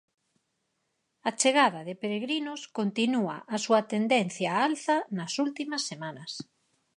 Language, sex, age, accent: Galician, female, 50-59, Normativo (estándar)